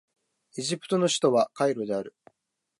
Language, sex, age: Japanese, male, 19-29